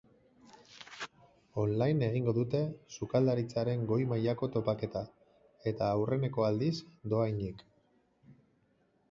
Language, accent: Basque, Batua